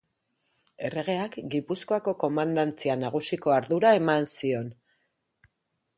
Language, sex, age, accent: Basque, female, 50-59, Mendebalekoa (Araba, Bizkaia, Gipuzkoako mendebaleko herri batzuk)